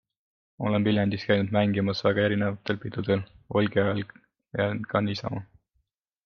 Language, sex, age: Estonian, male, 19-29